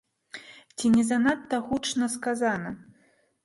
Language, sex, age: Belarusian, female, 30-39